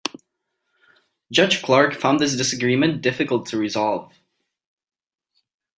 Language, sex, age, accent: English, male, 19-29, United States English